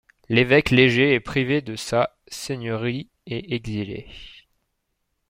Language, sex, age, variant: French, male, 19-29, Français de métropole